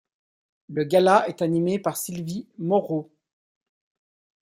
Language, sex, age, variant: French, male, 50-59, Français de métropole